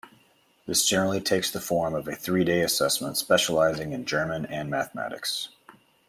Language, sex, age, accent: English, male, 40-49, United States English